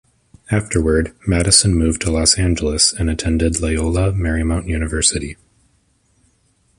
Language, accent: English, United States English